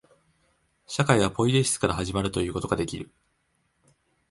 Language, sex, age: Japanese, male, under 19